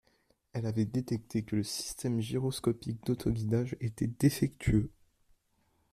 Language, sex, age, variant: French, male, under 19, Français de métropole